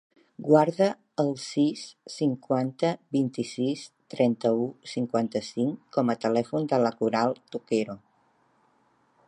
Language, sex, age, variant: Catalan, female, 40-49, Central